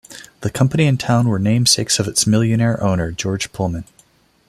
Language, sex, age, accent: English, male, 30-39, United States English